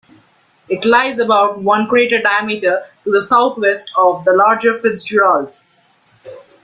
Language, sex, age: English, male, under 19